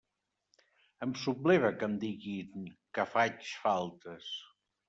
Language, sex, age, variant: Catalan, male, 60-69, Septentrional